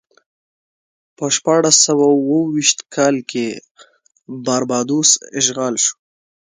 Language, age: Pashto, under 19